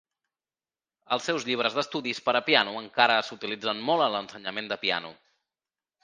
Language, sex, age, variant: Catalan, male, 19-29, Central